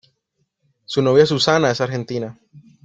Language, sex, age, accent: Spanish, male, 19-29, Andino-Pacífico: Colombia, Perú, Ecuador, oeste de Bolivia y Venezuela andina